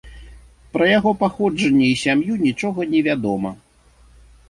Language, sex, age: Belarusian, male, 50-59